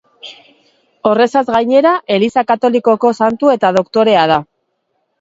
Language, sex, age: Basque, female, 40-49